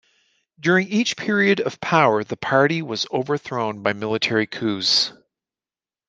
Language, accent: English, Canadian English